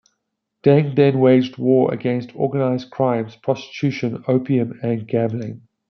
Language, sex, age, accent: English, male, 40-49, Southern African (South Africa, Zimbabwe, Namibia)